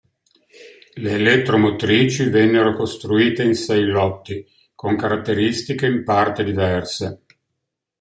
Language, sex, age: Italian, male, 60-69